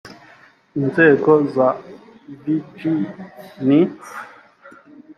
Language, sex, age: Kinyarwanda, male, 19-29